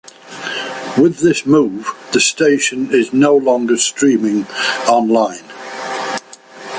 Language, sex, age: English, male, 60-69